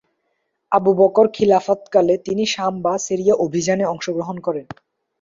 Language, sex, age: Bengali, male, under 19